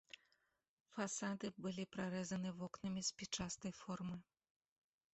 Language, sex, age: Belarusian, female, 40-49